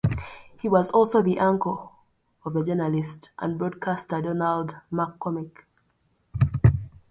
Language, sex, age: English, female, 19-29